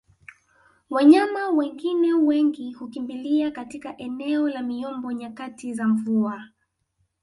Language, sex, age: Swahili, female, 19-29